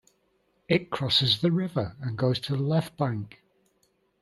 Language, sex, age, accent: English, male, 50-59, England English